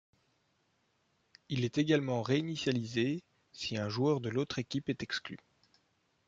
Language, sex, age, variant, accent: French, male, 19-29, Français d'Europe, Français de Belgique